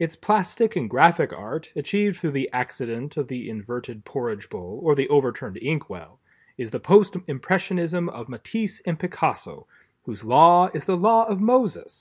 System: none